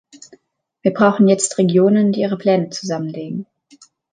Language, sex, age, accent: German, female, 19-29, Deutschland Deutsch